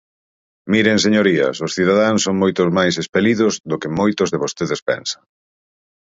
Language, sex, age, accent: Galician, male, 40-49, Central (gheada)